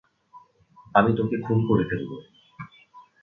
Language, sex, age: Bengali, male, 19-29